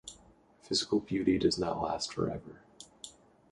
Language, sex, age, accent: English, male, 19-29, United States English